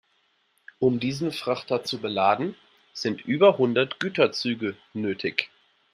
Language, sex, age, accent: German, male, 30-39, Deutschland Deutsch